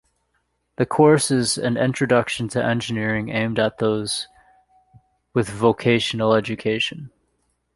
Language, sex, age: English, male, 19-29